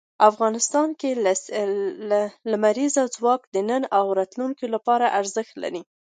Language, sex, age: Pashto, female, 19-29